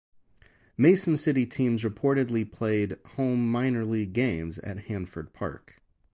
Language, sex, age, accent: English, male, 40-49, United States English